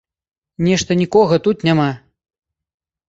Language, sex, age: Belarusian, male, 19-29